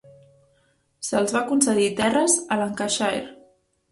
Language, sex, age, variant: Catalan, female, 19-29, Central